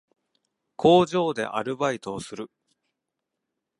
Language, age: Japanese, 40-49